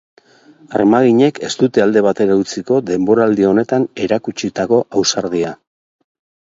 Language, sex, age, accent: Basque, male, 50-59, Mendebalekoa (Araba, Bizkaia, Gipuzkoako mendebaleko herri batzuk)